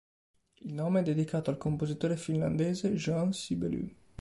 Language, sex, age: Italian, male, 19-29